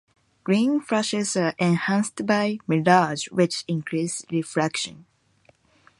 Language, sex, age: English, female, 19-29